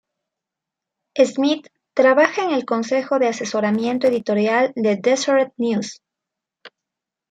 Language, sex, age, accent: Spanish, female, 30-39, Andino-Pacífico: Colombia, Perú, Ecuador, oeste de Bolivia y Venezuela andina